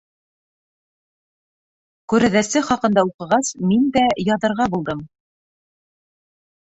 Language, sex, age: Bashkir, female, 30-39